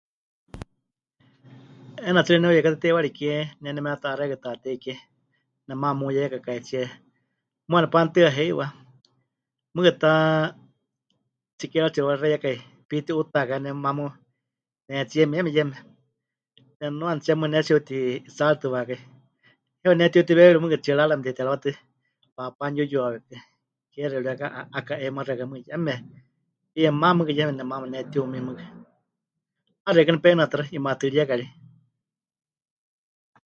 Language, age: Huichol, 50-59